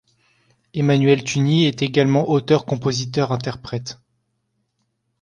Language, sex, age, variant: French, male, 19-29, Français de métropole